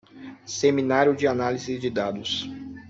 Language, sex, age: Portuguese, male, 19-29